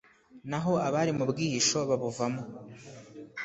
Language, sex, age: Kinyarwanda, male, under 19